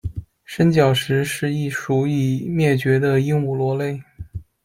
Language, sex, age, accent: Chinese, male, 30-39, 出生地：北京市